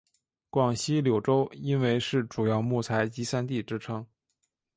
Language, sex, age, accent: Chinese, male, 19-29, 出生地：天津市